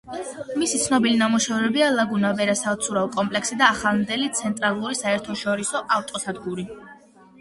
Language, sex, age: Georgian, female, under 19